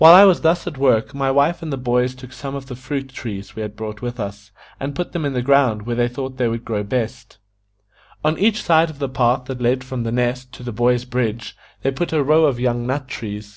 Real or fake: real